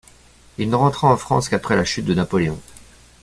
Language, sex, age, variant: French, male, 19-29, Français de métropole